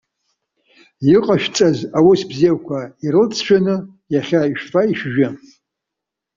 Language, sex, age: Abkhazian, male, 70-79